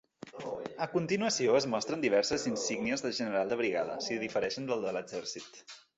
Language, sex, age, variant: Catalan, male, 30-39, Central